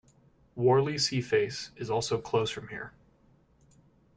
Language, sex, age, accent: English, male, 19-29, United States English